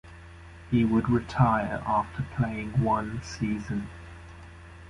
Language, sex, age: English, male, 30-39